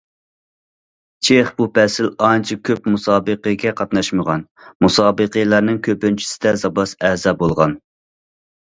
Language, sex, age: Uyghur, male, 30-39